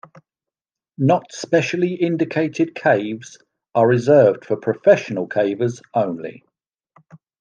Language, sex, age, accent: English, male, 40-49, England English